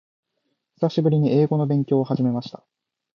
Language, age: Japanese, 19-29